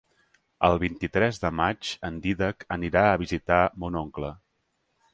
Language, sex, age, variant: Catalan, male, 30-39, Central